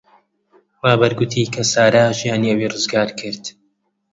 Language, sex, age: Central Kurdish, male, under 19